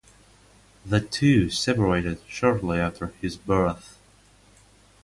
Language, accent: English, Russian